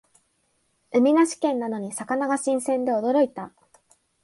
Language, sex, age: Japanese, female, 19-29